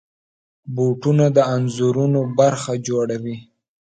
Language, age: Pashto, under 19